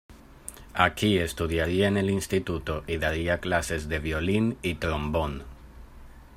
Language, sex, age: Spanish, male, 19-29